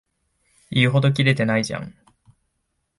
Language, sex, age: Japanese, male, 19-29